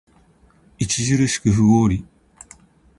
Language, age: Japanese, 50-59